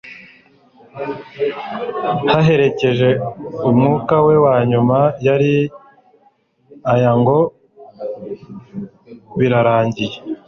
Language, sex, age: Kinyarwanda, male, 19-29